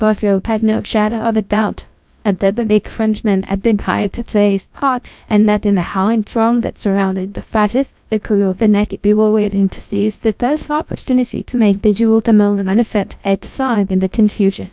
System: TTS, GlowTTS